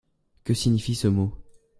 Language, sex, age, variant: French, male, under 19, Français de métropole